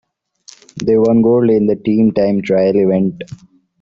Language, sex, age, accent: English, male, 19-29, India and South Asia (India, Pakistan, Sri Lanka)